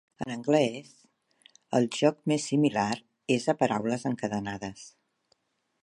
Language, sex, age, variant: Catalan, female, 40-49, Central